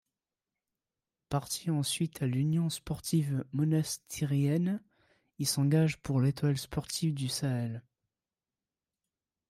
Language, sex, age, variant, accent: French, male, 19-29, Français d'Europe, Français de Suisse